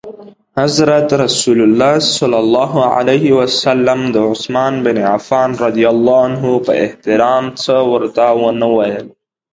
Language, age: Pashto, 19-29